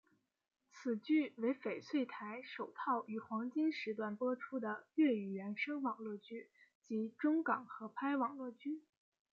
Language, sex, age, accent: Chinese, female, 19-29, 出生地：黑龙江省